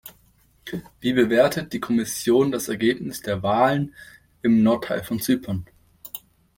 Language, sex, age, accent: German, male, 19-29, Deutschland Deutsch